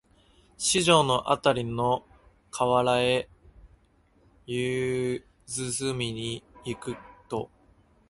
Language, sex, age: Japanese, male, 19-29